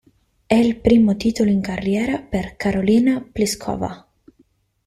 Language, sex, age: Italian, female, 19-29